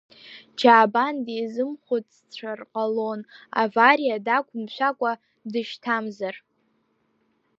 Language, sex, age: Abkhazian, female, under 19